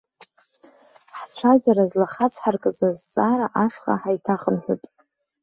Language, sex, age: Abkhazian, female, under 19